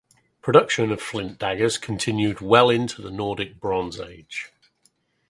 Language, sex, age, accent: English, male, 50-59, England English